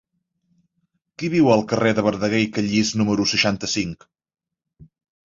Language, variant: Catalan, Central